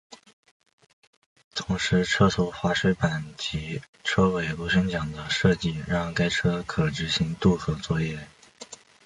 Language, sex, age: Chinese, male, under 19